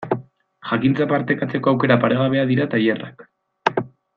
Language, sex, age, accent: Basque, male, 19-29, Erdialdekoa edo Nafarra (Gipuzkoa, Nafarroa)